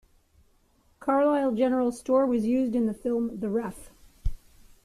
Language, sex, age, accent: English, female, 50-59, Canadian English